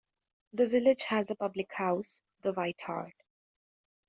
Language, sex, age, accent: English, female, under 19, United States English